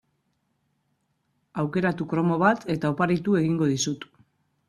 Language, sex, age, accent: Basque, female, 40-49, Mendebalekoa (Araba, Bizkaia, Gipuzkoako mendebaleko herri batzuk)